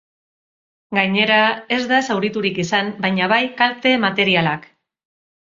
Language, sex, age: Basque, female, 40-49